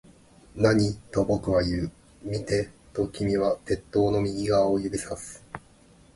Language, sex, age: Japanese, male, 30-39